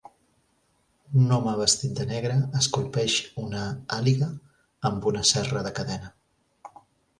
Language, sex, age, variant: Catalan, male, 40-49, Central